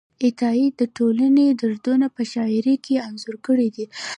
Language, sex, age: Pashto, female, 19-29